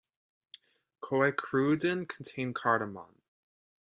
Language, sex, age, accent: English, male, 19-29, United States English